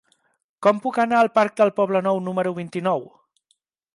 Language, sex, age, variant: Catalan, male, 19-29, Central